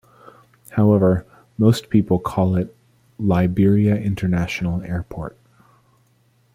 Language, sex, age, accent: English, male, 19-29, United States English